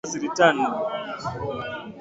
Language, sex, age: English, male, 19-29